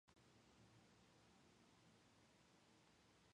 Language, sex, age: English, female, 19-29